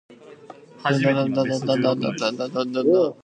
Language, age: English, 19-29